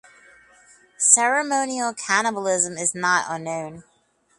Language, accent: English, United States English